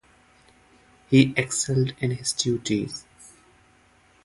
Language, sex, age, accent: English, male, 19-29, India and South Asia (India, Pakistan, Sri Lanka)